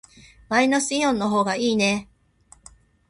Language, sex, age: Japanese, female, 50-59